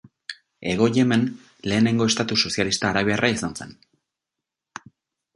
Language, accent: Basque, Erdialdekoa edo Nafarra (Gipuzkoa, Nafarroa)